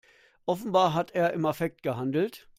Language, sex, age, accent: German, male, 50-59, Deutschland Deutsch